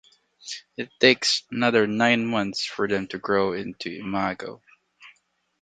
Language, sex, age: English, male, 19-29